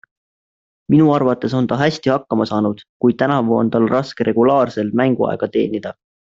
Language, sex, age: Estonian, male, 19-29